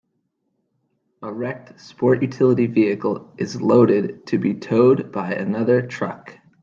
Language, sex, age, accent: English, male, 30-39, United States English